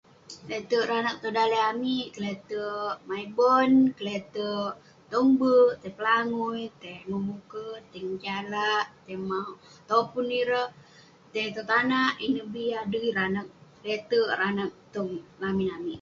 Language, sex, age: Western Penan, female, under 19